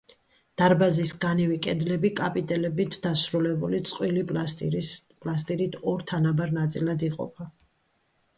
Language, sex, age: Georgian, female, 50-59